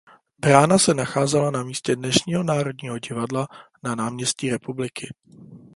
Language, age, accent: Czech, 19-29, pražský